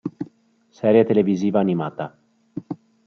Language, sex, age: Italian, male, 30-39